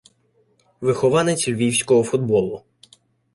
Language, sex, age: Ukrainian, male, under 19